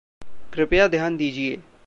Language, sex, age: Hindi, male, 19-29